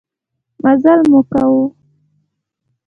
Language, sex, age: Pashto, female, 19-29